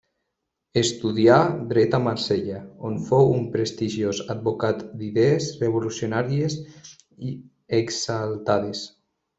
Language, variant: Catalan, Nord-Occidental